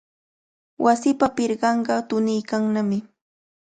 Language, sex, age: Cajatambo North Lima Quechua, female, 19-29